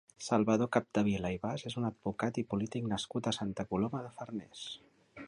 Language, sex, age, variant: Catalan, male, 50-59, Central